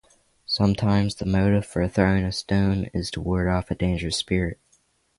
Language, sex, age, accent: English, male, under 19, United States English